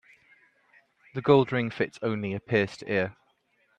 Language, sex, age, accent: English, male, 30-39, England English